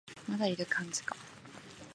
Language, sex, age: Japanese, female, 19-29